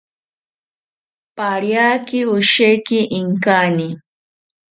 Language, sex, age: South Ucayali Ashéninka, female, 40-49